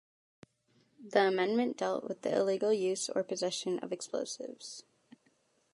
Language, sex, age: English, female, under 19